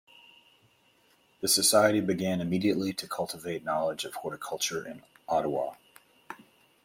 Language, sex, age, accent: English, male, 40-49, United States English